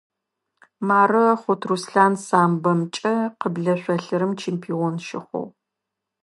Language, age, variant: Adyghe, 40-49, Адыгабзэ (Кирил, пстэумэ зэдыряе)